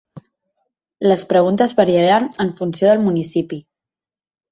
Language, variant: Catalan, Central